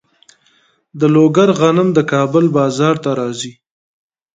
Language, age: Pashto, 30-39